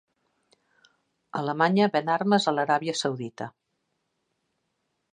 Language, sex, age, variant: Catalan, female, 60-69, Central